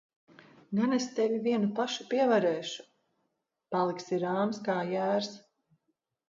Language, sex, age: Latvian, female, 40-49